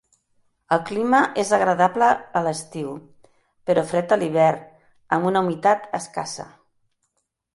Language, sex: Catalan, female